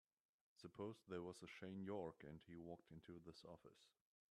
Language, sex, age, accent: English, male, 30-39, England English